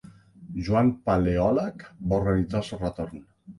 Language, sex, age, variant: Catalan, male, 50-59, Central